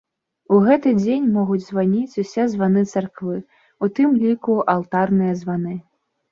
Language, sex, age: Belarusian, female, 19-29